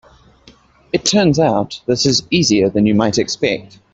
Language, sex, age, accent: English, male, 30-39, New Zealand English